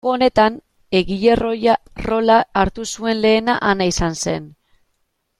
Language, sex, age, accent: Basque, female, 19-29, Mendebalekoa (Araba, Bizkaia, Gipuzkoako mendebaleko herri batzuk)